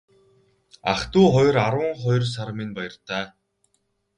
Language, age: Mongolian, 19-29